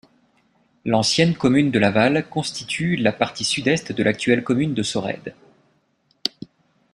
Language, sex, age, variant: French, male, 30-39, Français de métropole